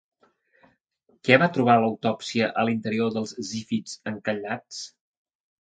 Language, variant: Catalan, Central